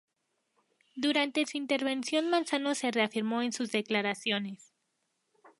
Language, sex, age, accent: Spanish, female, 19-29, México